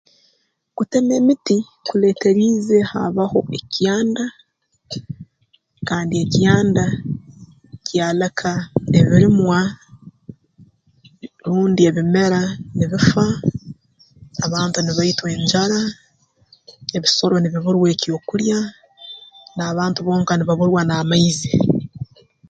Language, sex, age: Tooro, female, 19-29